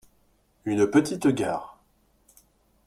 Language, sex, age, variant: French, male, 30-39, Français de métropole